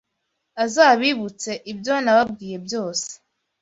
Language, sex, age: Kinyarwanda, female, 19-29